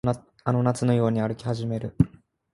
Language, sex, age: Japanese, male, 19-29